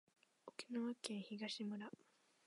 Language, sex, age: Japanese, female, 19-29